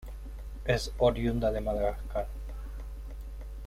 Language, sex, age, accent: Spanish, male, 30-39, Rioplatense: Argentina, Uruguay, este de Bolivia, Paraguay